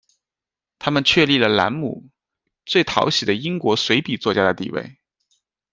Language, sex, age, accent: Chinese, male, 30-39, 出生地：浙江省